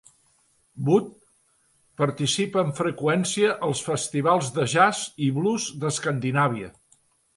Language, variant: Catalan, Central